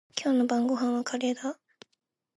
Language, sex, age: Japanese, female, under 19